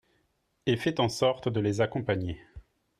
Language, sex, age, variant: French, male, 40-49, Français de métropole